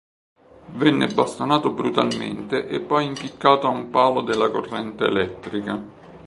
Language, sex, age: Italian, male, 50-59